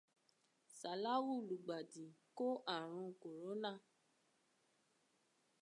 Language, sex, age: Yoruba, female, 19-29